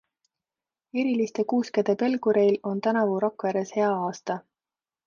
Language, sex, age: Estonian, female, 30-39